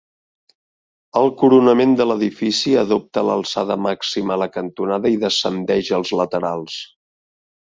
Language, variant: Catalan, Central